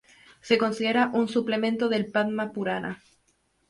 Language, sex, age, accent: Spanish, female, 19-29, España: Islas Canarias